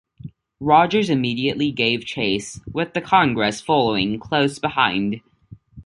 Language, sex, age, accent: English, male, under 19, United States English